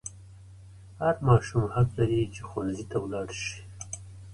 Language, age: Pashto, 60-69